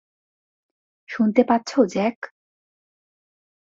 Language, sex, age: Bengali, female, 19-29